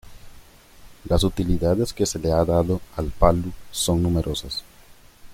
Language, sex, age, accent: Spanish, male, 19-29, América central